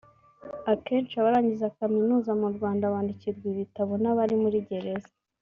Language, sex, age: Kinyarwanda, male, 19-29